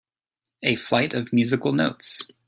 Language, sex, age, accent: English, male, 30-39, United States English